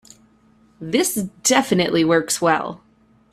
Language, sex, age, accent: English, female, 19-29, Canadian English